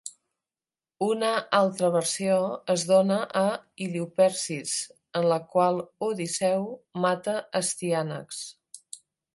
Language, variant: Catalan, Nord-Occidental